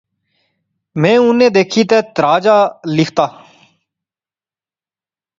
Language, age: Pahari-Potwari, 19-29